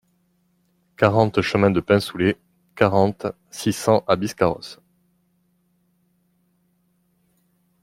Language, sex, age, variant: French, male, 30-39, Français de métropole